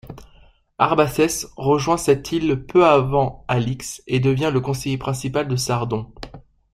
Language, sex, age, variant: French, male, 19-29, Français de métropole